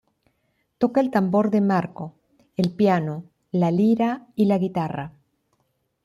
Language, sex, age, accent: Spanish, female, 60-69, Andino-Pacífico: Colombia, Perú, Ecuador, oeste de Bolivia y Venezuela andina